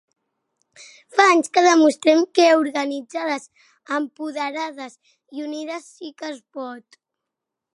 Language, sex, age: Catalan, female, 40-49